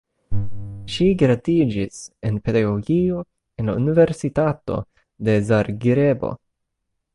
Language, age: Esperanto, under 19